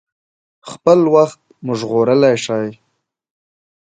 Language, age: Pashto, 19-29